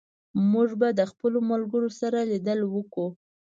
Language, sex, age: Pashto, female, 19-29